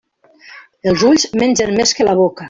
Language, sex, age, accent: Catalan, female, 50-59, valencià